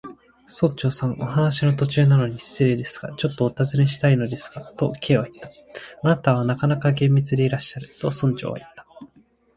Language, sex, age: Japanese, male, 19-29